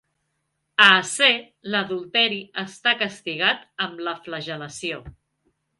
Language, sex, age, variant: Catalan, female, 30-39, Central